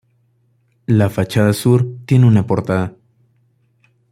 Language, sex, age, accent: Spanish, male, 19-29, América central